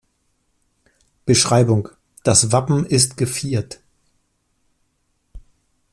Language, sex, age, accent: German, male, 50-59, Deutschland Deutsch